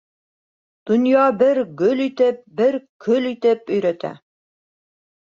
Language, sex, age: Bashkir, female, 30-39